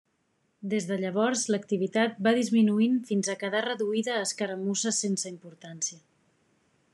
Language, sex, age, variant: Catalan, female, 40-49, Central